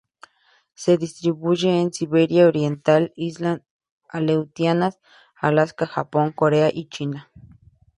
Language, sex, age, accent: Spanish, female, 19-29, México